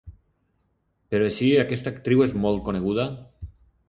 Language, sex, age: Catalan, male, 40-49